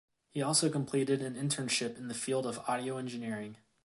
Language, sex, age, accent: English, male, 30-39, United States English